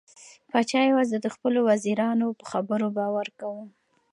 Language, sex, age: Pashto, female, 19-29